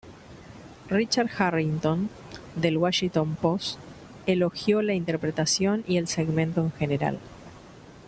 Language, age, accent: Spanish, 50-59, Rioplatense: Argentina, Uruguay, este de Bolivia, Paraguay